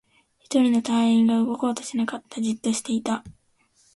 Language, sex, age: Japanese, female, 19-29